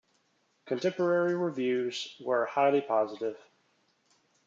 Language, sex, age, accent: English, male, 19-29, United States English